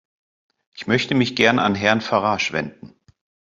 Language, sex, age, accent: German, male, 50-59, Deutschland Deutsch